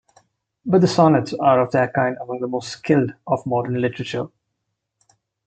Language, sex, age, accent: English, male, 19-29, India and South Asia (India, Pakistan, Sri Lanka)